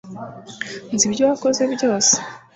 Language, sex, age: Kinyarwanda, female, 19-29